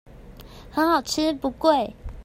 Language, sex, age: Chinese, female, 30-39